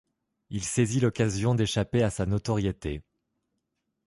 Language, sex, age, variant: French, male, 30-39, Français de métropole